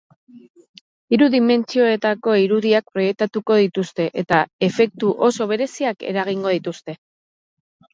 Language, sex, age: Basque, female, 40-49